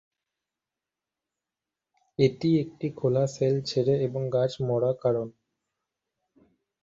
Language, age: Bengali, 19-29